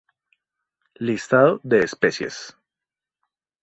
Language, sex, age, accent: Spanish, male, 40-49, Andino-Pacífico: Colombia, Perú, Ecuador, oeste de Bolivia y Venezuela andina